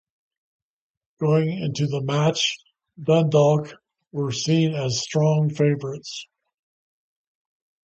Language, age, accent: English, 60-69, United States English